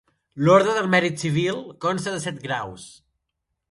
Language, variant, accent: Catalan, Central, central